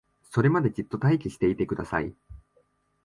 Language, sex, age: Japanese, male, 19-29